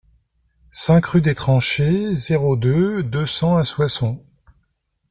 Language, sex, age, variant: French, male, 50-59, Français de métropole